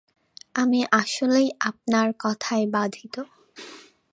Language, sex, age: Bengali, female, 19-29